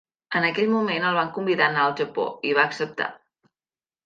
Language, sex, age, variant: Catalan, female, 19-29, Central